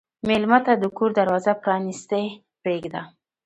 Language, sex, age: Pashto, female, 19-29